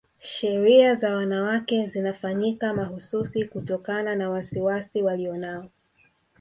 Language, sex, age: Swahili, female, 19-29